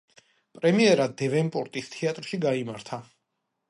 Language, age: Georgian, 40-49